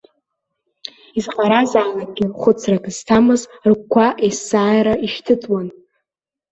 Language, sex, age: Abkhazian, female, under 19